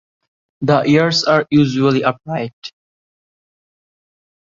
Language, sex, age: English, male, 19-29